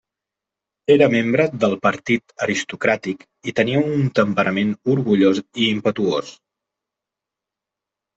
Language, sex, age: Catalan, male, 40-49